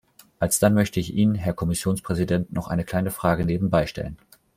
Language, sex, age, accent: German, male, 19-29, Deutschland Deutsch